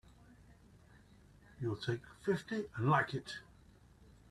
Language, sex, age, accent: English, male, 70-79, England English